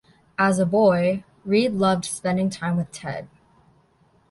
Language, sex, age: English, female, under 19